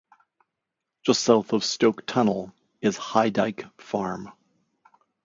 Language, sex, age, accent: English, male, 50-59, Canadian English